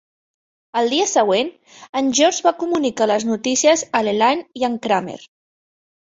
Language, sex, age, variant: Catalan, female, 19-29, Central